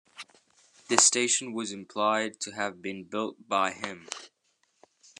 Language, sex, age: English, male, under 19